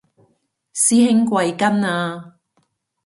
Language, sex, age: Cantonese, female, 40-49